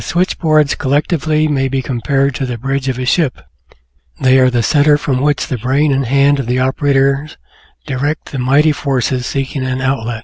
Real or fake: real